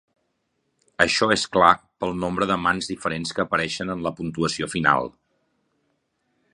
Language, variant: Catalan, Central